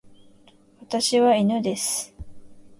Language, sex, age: Japanese, female, 19-29